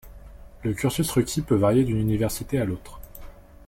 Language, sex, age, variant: French, male, 19-29, Français de métropole